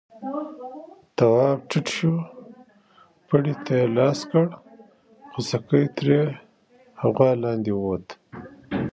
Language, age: Pashto, 40-49